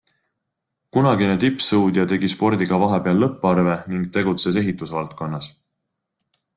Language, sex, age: Estonian, male, 30-39